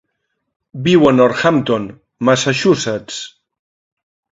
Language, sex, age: Catalan, male, 50-59